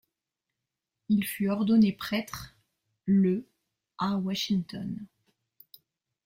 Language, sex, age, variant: French, female, 40-49, Français de métropole